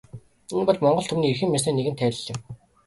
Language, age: Mongolian, 19-29